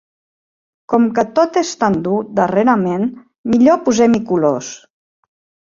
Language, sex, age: Catalan, female, 40-49